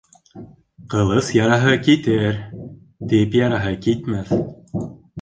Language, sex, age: Bashkir, male, 19-29